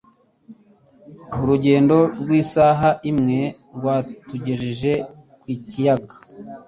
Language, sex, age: Kinyarwanda, male, 30-39